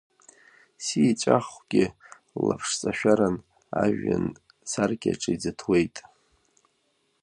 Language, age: Abkhazian, 30-39